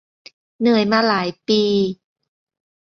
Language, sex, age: Thai, female, 50-59